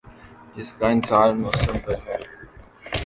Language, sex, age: Urdu, male, 19-29